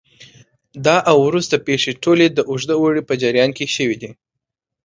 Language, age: Pashto, 19-29